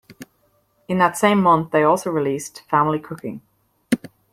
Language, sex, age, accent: English, female, 40-49, Irish English